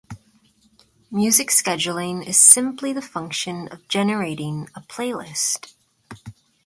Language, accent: English, United States English